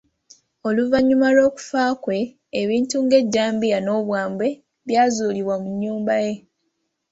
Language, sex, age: Ganda, female, 19-29